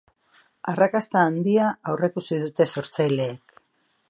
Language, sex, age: Basque, female, 50-59